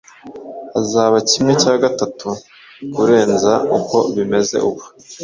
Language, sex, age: Kinyarwanda, male, 19-29